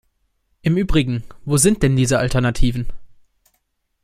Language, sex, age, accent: German, male, 19-29, Deutschland Deutsch